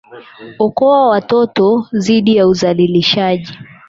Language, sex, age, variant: Swahili, female, 19-29, Kiswahili cha Bara ya Tanzania